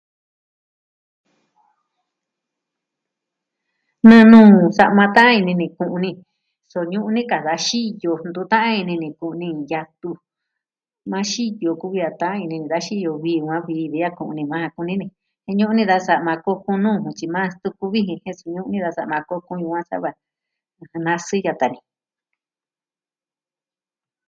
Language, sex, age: Southwestern Tlaxiaco Mixtec, female, 60-69